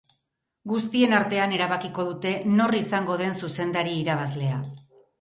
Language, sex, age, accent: Basque, female, 40-49, Erdialdekoa edo Nafarra (Gipuzkoa, Nafarroa)